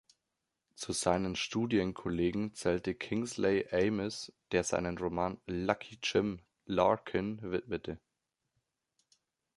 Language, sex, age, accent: German, male, 19-29, Deutschland Deutsch